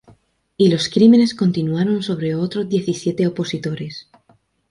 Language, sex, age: Spanish, female, 19-29